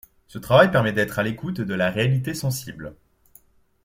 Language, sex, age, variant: French, male, 19-29, Français de métropole